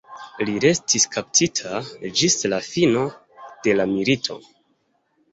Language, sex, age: Esperanto, male, 19-29